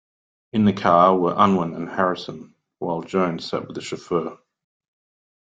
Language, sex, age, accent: English, male, 30-39, Australian English